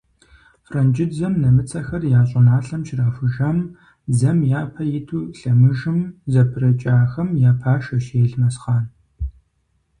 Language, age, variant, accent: Kabardian, 19-29, Адыгэбзэ (Къэбэрдей, Кирил, псоми зэдай), Джылэхъстэней (Gilahsteney)